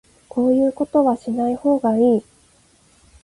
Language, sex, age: Japanese, female, 30-39